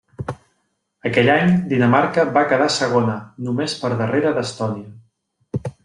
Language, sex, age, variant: Catalan, male, 30-39, Central